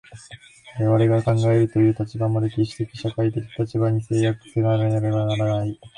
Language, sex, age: Japanese, male, 19-29